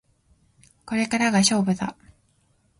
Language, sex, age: Japanese, female, 19-29